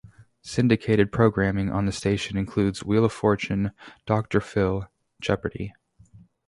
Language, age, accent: English, 30-39, United States English